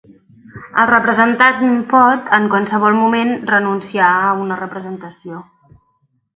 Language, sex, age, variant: Catalan, female, 19-29, Central